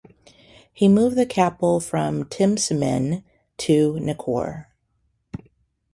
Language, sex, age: English, female, 40-49